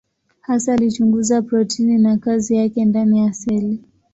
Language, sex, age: Swahili, female, 19-29